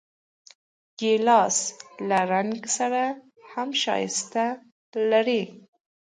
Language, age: Pashto, 19-29